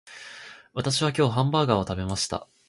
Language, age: Japanese, 19-29